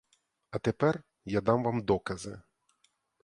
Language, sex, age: Ukrainian, male, 30-39